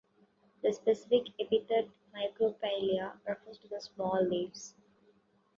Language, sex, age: English, female, 19-29